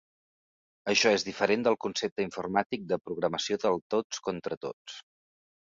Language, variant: Catalan, Central